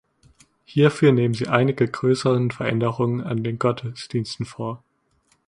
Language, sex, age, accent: German, male, under 19, Deutschland Deutsch